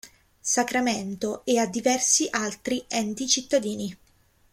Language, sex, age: Italian, female, 19-29